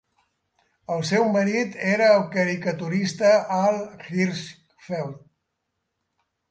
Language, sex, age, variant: Catalan, male, 70-79, Central